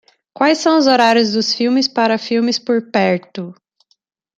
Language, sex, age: Portuguese, female, 30-39